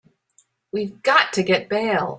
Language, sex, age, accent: English, male, 50-59, United States English